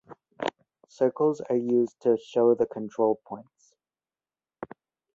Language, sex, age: English, male, 19-29